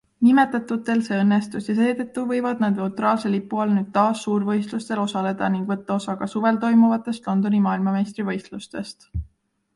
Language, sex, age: Estonian, female, 19-29